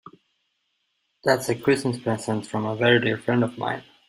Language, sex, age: English, male, 19-29